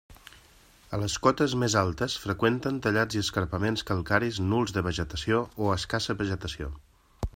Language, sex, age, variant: Catalan, male, 40-49, Central